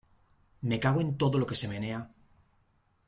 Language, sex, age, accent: Spanish, male, 19-29, España: Norte peninsular (Asturias, Castilla y León, Cantabria, País Vasco, Navarra, Aragón, La Rioja, Guadalajara, Cuenca)